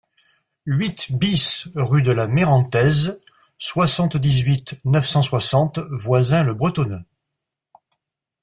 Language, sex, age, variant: French, male, 50-59, Français de métropole